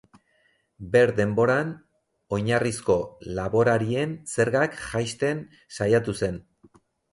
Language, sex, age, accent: Basque, male, 40-49, Erdialdekoa edo Nafarra (Gipuzkoa, Nafarroa)